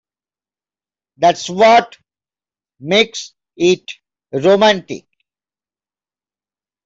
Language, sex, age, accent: English, male, 40-49, India and South Asia (India, Pakistan, Sri Lanka)